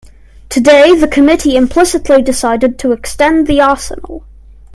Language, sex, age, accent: English, male, under 19, England English